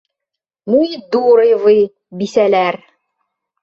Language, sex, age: Bashkir, female, 30-39